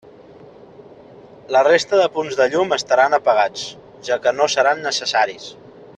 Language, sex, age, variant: Catalan, male, 30-39, Central